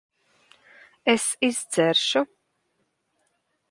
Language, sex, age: Latvian, female, 19-29